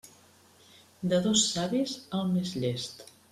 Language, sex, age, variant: Catalan, female, 50-59, Central